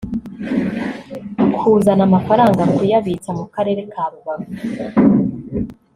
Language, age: Kinyarwanda, 19-29